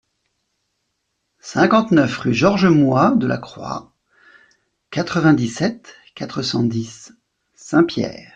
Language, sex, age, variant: French, male, 40-49, Français de métropole